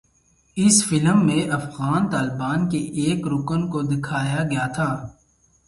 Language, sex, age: Urdu, male, 19-29